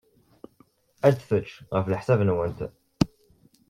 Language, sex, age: Kabyle, male, under 19